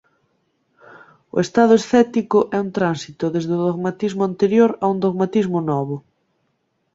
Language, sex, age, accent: Galician, female, 19-29, Central (gheada)